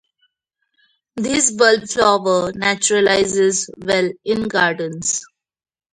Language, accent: English, India and South Asia (India, Pakistan, Sri Lanka)